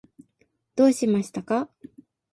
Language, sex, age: Japanese, female, 19-29